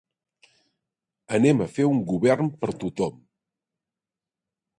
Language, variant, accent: Catalan, Central, central